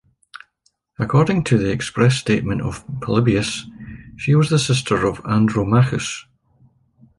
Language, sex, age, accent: English, male, 50-59, Scottish English